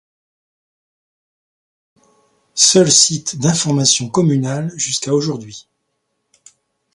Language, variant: French, Français de métropole